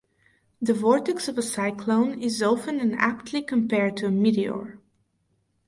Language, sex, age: English, female, 19-29